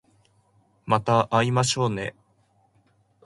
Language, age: Japanese, 19-29